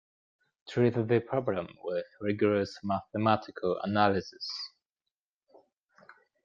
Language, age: English, 19-29